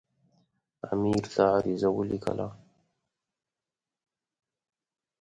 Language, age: Pashto, 40-49